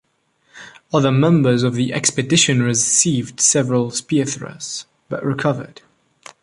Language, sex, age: English, male, 19-29